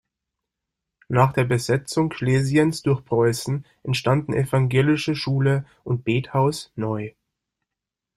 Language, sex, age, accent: German, male, 30-39, Deutschland Deutsch